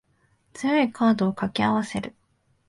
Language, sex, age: Japanese, female, 19-29